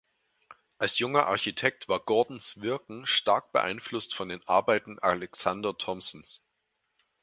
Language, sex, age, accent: German, male, 19-29, Deutschland Deutsch